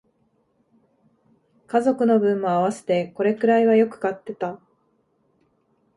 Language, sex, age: Japanese, female, 30-39